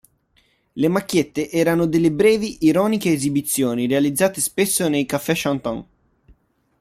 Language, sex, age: Italian, male, 19-29